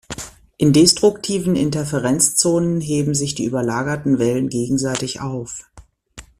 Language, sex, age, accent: German, female, 40-49, Deutschland Deutsch